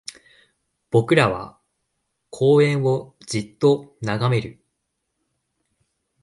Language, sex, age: Japanese, male, 19-29